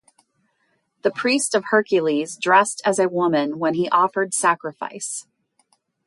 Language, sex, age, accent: English, female, 50-59, United States English